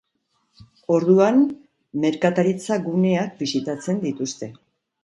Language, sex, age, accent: Basque, female, 60-69, Mendebalekoa (Araba, Bizkaia, Gipuzkoako mendebaleko herri batzuk)